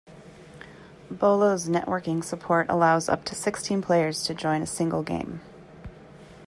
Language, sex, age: English, female, 30-39